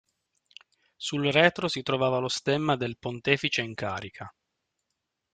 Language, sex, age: Italian, male, 30-39